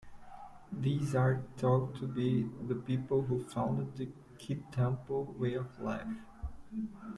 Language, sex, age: English, male, 19-29